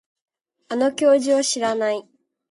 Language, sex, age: Japanese, female, under 19